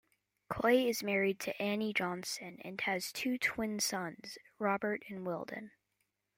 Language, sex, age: English, male, 19-29